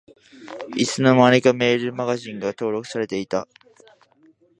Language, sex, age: Japanese, male, 19-29